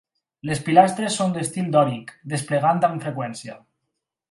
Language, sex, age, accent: Catalan, male, 19-29, valencià